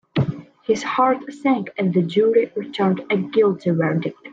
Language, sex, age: English, female, under 19